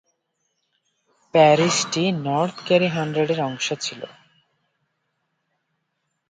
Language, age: Bengali, 19-29